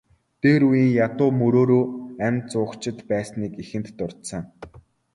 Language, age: Mongolian, 19-29